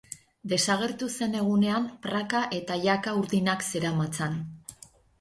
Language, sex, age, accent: Basque, female, 50-59, Erdialdekoa edo Nafarra (Gipuzkoa, Nafarroa)